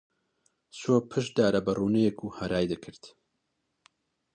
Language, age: Central Kurdish, 30-39